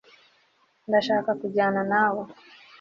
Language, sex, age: Kinyarwanda, female, 19-29